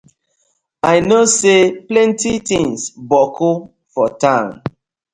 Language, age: Nigerian Pidgin, 30-39